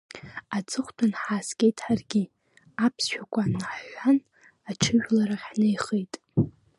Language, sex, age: Abkhazian, female, 19-29